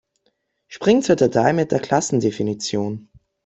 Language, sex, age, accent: German, male, under 19, Österreichisches Deutsch